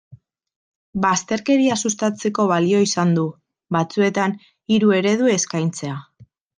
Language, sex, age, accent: Basque, female, 19-29, Mendebalekoa (Araba, Bizkaia, Gipuzkoako mendebaleko herri batzuk)